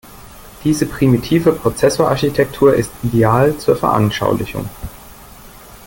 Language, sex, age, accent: German, male, 40-49, Deutschland Deutsch